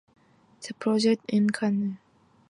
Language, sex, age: English, female, 19-29